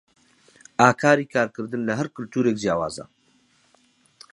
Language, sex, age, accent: Central Kurdish, male, 30-39, سۆرانی